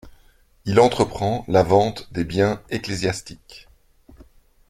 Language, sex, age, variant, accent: French, male, 40-49, Français d'Europe, Français de Belgique